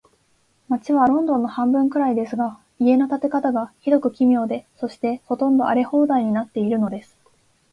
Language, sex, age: Japanese, female, 19-29